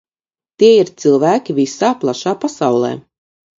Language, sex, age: Latvian, female, 50-59